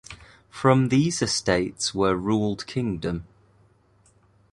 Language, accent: English, England English